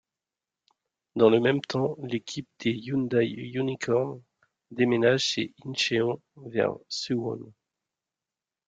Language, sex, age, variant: French, male, 40-49, Français de métropole